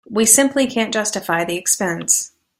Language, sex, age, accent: English, female, 50-59, United States English